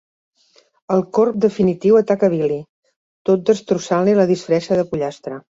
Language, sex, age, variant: Catalan, female, 60-69, Central